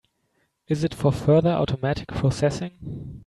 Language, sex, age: English, male, 19-29